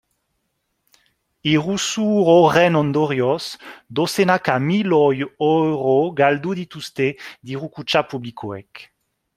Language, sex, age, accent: Basque, male, 40-49, Nafar-lapurtarra edo Zuberotarra (Lapurdi, Nafarroa Beherea, Zuberoa)